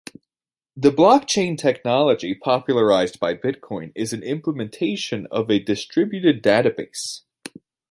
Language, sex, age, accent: English, male, 19-29, United States English